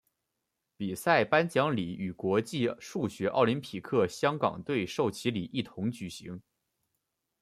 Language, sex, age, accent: Chinese, male, under 19, 出生地：黑龙江省